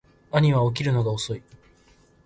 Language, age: Japanese, 19-29